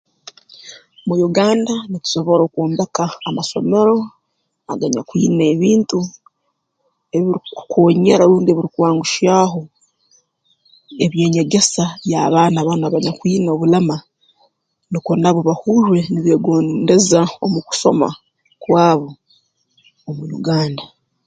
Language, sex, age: Tooro, female, 19-29